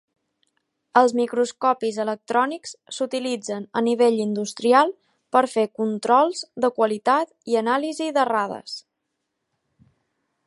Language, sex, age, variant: Catalan, female, 19-29, Balear